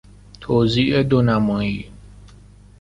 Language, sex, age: Persian, male, 19-29